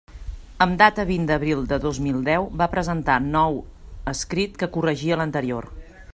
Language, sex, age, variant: Catalan, female, 40-49, Central